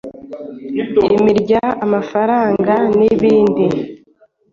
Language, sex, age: Kinyarwanda, female, 19-29